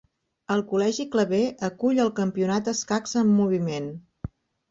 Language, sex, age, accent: Catalan, female, 50-59, Empordanès